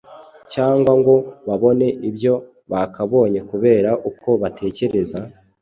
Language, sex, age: Kinyarwanda, male, 40-49